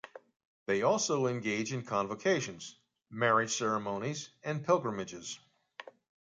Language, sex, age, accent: English, male, 70-79, United States English